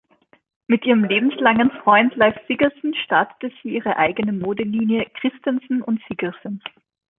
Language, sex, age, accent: German, female, 40-49, Österreichisches Deutsch